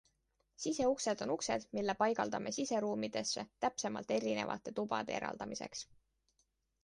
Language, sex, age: Estonian, female, 19-29